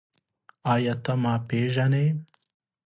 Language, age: Pashto, 19-29